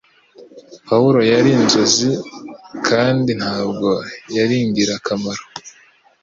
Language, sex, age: Kinyarwanda, female, 30-39